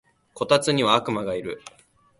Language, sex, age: Japanese, male, 19-29